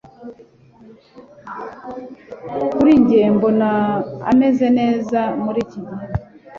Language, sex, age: Kinyarwanda, female, 30-39